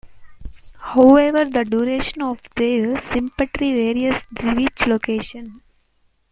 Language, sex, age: English, female, under 19